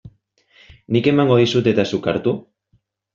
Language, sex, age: Basque, male, 19-29